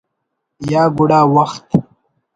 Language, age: Brahui, 30-39